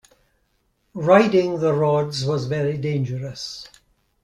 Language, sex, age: English, male, 70-79